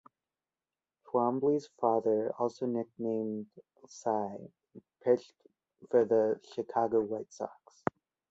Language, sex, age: English, male, 19-29